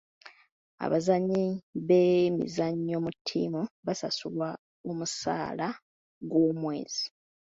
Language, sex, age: Ganda, female, 30-39